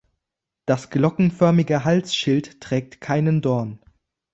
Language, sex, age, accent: German, male, under 19, Deutschland Deutsch